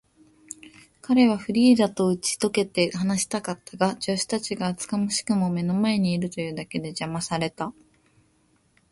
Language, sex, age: Japanese, female, 19-29